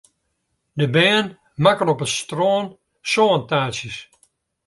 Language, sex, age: Western Frisian, male, 70-79